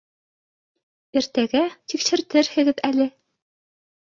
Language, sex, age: Bashkir, female, 50-59